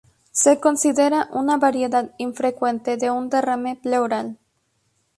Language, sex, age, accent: Spanish, female, 19-29, México